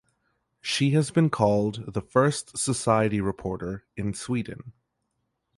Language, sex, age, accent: English, male, 19-29, Canadian English